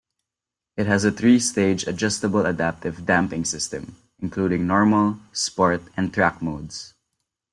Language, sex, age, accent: English, male, 19-29, Filipino